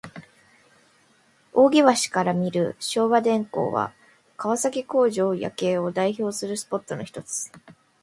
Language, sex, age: Japanese, female, 19-29